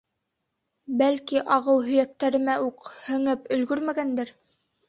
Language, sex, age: Bashkir, female, 19-29